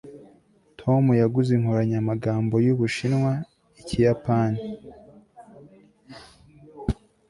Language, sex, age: Kinyarwanda, male, 19-29